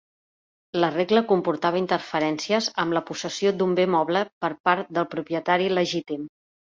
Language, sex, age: Catalan, female, 40-49